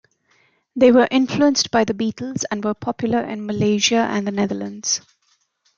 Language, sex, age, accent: English, female, 40-49, England English